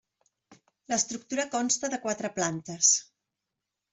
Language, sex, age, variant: Catalan, female, 40-49, Central